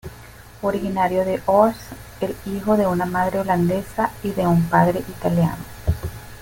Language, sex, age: Spanish, female, 50-59